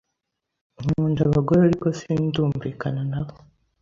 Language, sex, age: Kinyarwanda, male, under 19